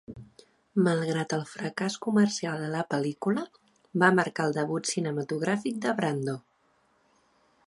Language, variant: Catalan, Central